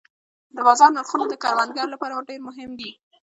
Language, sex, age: Pashto, female, under 19